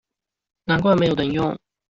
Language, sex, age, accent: Chinese, male, 19-29, 出生地：新北市